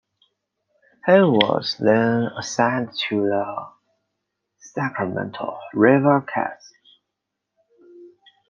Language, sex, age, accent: English, male, 19-29, England English